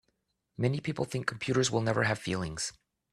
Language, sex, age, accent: English, male, 40-49, United States English